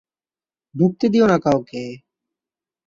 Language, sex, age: Bengali, male, 19-29